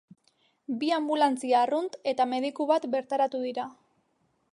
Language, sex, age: Basque, female, 19-29